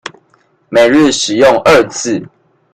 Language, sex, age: Chinese, male, 19-29